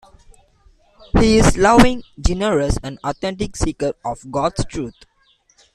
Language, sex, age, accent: English, male, 19-29, India and South Asia (India, Pakistan, Sri Lanka)